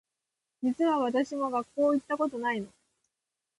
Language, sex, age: Japanese, female, 19-29